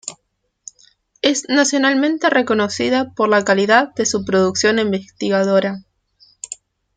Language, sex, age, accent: Spanish, female, 19-29, Rioplatense: Argentina, Uruguay, este de Bolivia, Paraguay